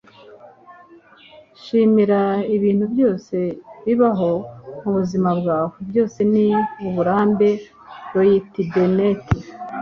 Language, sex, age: Kinyarwanda, female, 30-39